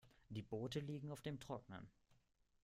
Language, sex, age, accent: German, male, 19-29, Deutschland Deutsch